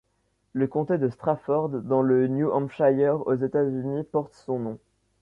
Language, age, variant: French, under 19, Français de métropole